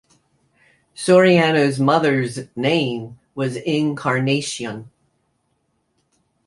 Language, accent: English, United States English